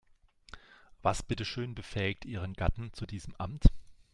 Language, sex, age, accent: German, male, 40-49, Deutschland Deutsch